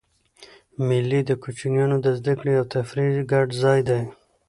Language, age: Pashto, 30-39